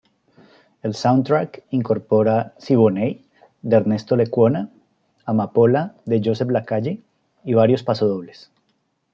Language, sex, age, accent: Spanish, male, 30-39, Andino-Pacífico: Colombia, Perú, Ecuador, oeste de Bolivia y Venezuela andina